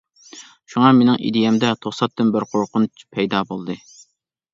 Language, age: Uyghur, 19-29